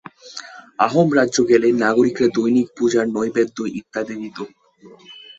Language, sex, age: Bengali, male, 19-29